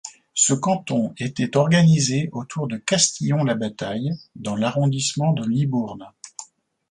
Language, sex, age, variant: French, male, 50-59, Français de métropole